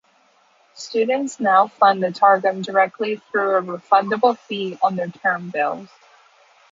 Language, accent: English, United States English